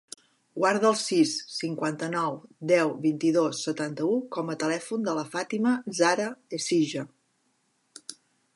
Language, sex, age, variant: Catalan, female, 40-49, Central